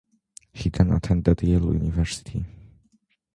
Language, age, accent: English, under 19, United States English